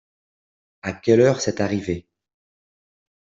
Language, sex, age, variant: French, male, 40-49, Français de métropole